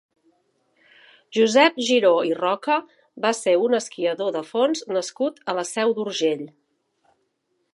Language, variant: Catalan, Central